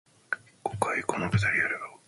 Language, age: English, 19-29